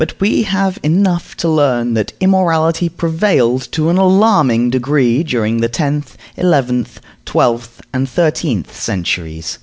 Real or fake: real